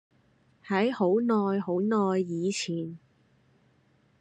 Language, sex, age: Cantonese, female, 19-29